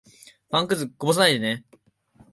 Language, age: Japanese, 19-29